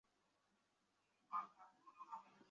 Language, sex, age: Bengali, male, 19-29